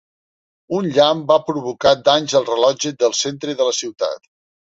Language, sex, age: Catalan, male, 50-59